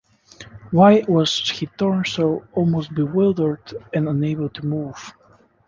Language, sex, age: English, male, 19-29